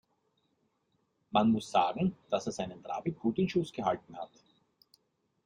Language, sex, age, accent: German, male, 40-49, Österreichisches Deutsch